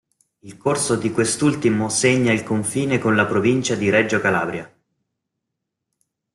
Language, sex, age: Italian, male, 30-39